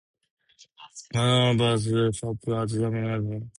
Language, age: English, 19-29